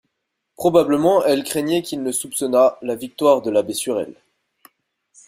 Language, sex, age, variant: French, male, 19-29, Français de métropole